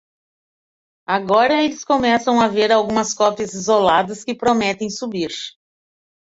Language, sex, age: Portuguese, female, 50-59